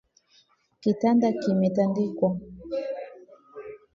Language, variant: Swahili, Kiswahili cha Bara ya Kenya